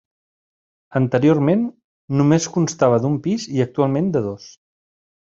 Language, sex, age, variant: Catalan, male, 40-49, Central